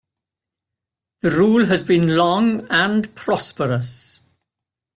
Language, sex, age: English, male, 80-89